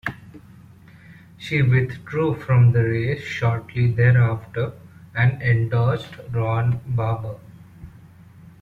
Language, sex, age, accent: English, male, 19-29, India and South Asia (India, Pakistan, Sri Lanka)